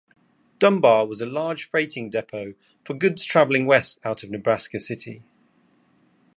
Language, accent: English, England English